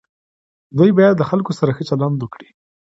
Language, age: Pashto, 19-29